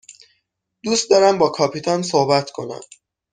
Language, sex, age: Persian, male, 19-29